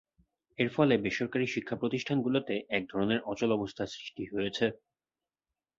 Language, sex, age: Bengali, male, 19-29